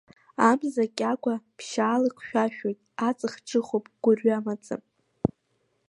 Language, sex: Abkhazian, female